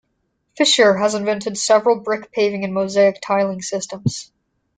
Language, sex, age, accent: English, female, under 19, United States English